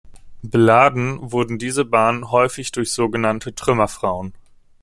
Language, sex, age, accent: German, male, 19-29, Deutschland Deutsch